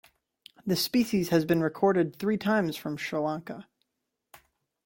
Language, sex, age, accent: English, male, 19-29, United States English